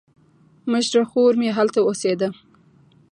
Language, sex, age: Pashto, female, 19-29